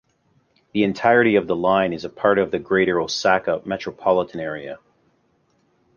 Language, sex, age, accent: English, male, 40-49, Canadian English